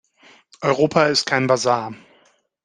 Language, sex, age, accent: German, male, 50-59, Deutschland Deutsch